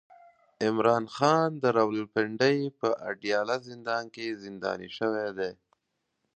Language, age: Pashto, 19-29